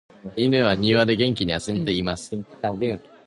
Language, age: Japanese, 19-29